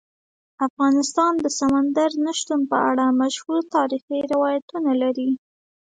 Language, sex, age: Pashto, female, 19-29